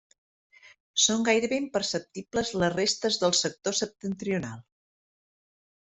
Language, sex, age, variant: Catalan, female, 40-49, Central